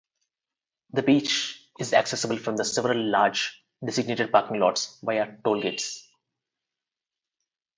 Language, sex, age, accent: English, male, 19-29, India and South Asia (India, Pakistan, Sri Lanka)